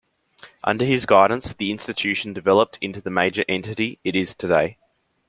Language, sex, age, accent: English, male, under 19, Australian English